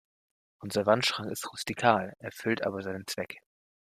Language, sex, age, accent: German, male, 19-29, Deutschland Deutsch